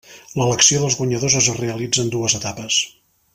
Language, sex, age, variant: Catalan, male, 50-59, Central